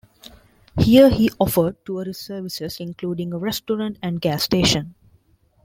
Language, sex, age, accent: English, female, 19-29, India and South Asia (India, Pakistan, Sri Lanka)